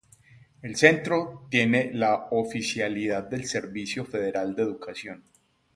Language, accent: Spanish, Andino-Pacífico: Colombia, Perú, Ecuador, oeste de Bolivia y Venezuela andina